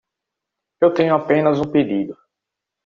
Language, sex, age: Portuguese, male, 30-39